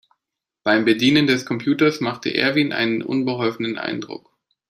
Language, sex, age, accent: German, male, 30-39, Deutschland Deutsch